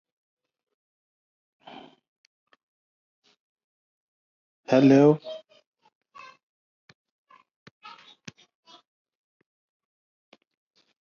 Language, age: English, 40-49